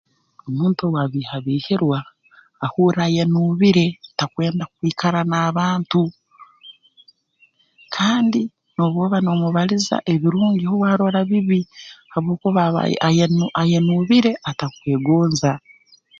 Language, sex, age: Tooro, female, 40-49